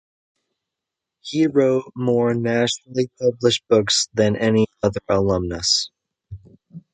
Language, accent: English, United States English